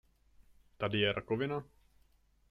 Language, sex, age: Czech, male, 19-29